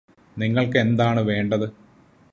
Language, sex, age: Malayalam, male, 40-49